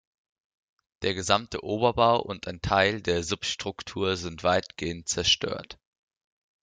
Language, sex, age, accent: German, male, under 19, Deutschland Deutsch